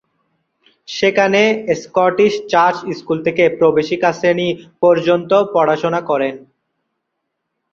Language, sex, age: Bengali, male, 19-29